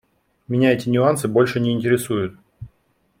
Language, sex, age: Russian, male, 30-39